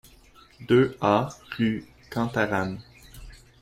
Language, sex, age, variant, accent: French, male, 19-29, Français d'Amérique du Nord, Français du Canada